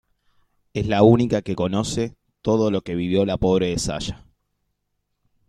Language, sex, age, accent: Spanish, male, 30-39, Rioplatense: Argentina, Uruguay, este de Bolivia, Paraguay